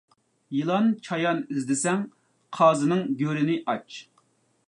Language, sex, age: Uyghur, male, 30-39